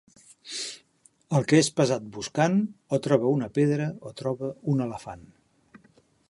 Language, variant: Catalan, Central